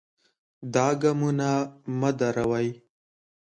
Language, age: Pashto, under 19